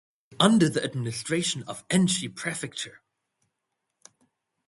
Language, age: English, 19-29